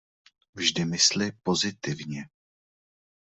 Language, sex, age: Czech, male, 30-39